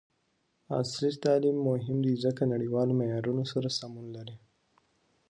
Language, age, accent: Pashto, 19-29, کندهاری لهجه